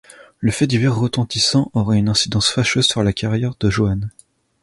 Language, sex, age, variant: French, male, 19-29, Français de métropole